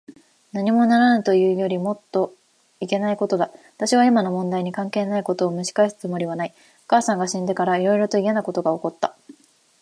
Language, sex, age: Japanese, female, 19-29